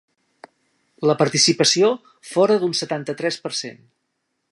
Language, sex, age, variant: Catalan, male, 60-69, Central